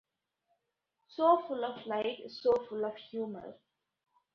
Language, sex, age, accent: English, female, 19-29, India and South Asia (India, Pakistan, Sri Lanka)